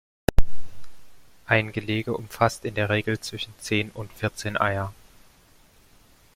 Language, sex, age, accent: German, male, 19-29, Deutschland Deutsch